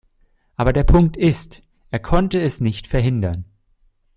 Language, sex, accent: German, male, Deutschland Deutsch